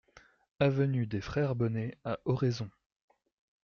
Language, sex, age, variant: French, male, 19-29, Français de métropole